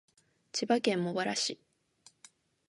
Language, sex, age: Japanese, female, 19-29